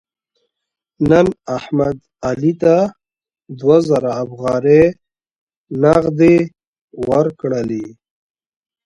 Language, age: Pashto, 19-29